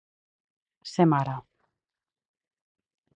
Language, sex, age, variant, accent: Catalan, female, 40-49, Central, Camp de Tarragona